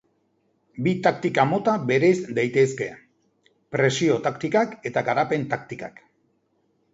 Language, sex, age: Basque, male, 50-59